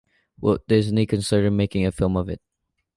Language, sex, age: English, male, under 19